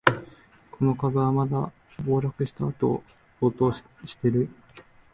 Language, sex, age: Japanese, male, 19-29